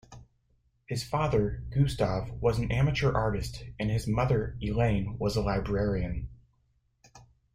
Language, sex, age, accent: English, male, 19-29, United States English